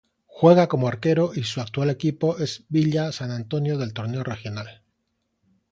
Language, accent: Spanish, España: Centro-Sur peninsular (Madrid, Toledo, Castilla-La Mancha)